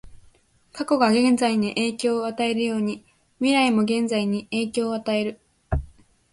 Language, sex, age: Japanese, female, under 19